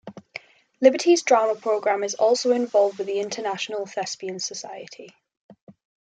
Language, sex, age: English, female, 19-29